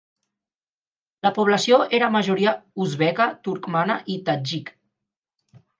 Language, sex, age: Catalan, male, 19-29